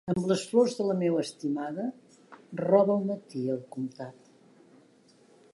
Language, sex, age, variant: Catalan, female, 50-59, Central